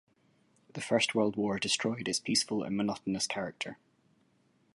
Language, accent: English, Scottish English